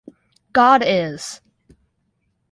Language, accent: English, United States English